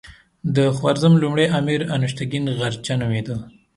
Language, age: Pashto, 19-29